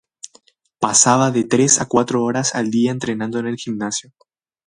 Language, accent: Spanish, España: Centro-Sur peninsular (Madrid, Toledo, Castilla-La Mancha)